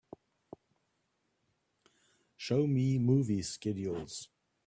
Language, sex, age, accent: English, male, 60-69, Southern African (South Africa, Zimbabwe, Namibia)